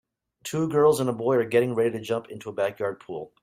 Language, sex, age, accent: English, male, 30-39, United States English